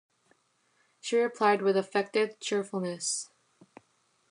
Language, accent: English, United States English